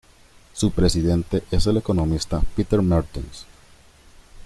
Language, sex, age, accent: Spanish, male, 19-29, América central